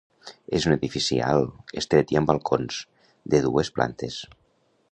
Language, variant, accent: Catalan, Nord-Occidental, nord-occidental